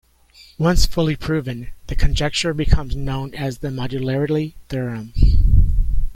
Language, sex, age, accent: English, male, 60-69, United States English